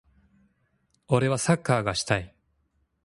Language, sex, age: Japanese, male, 30-39